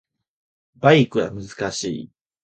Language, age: Japanese, 19-29